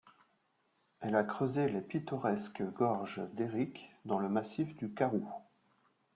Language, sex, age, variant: French, male, 40-49, Français de métropole